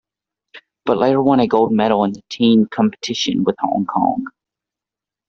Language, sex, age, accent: English, male, 30-39, United States English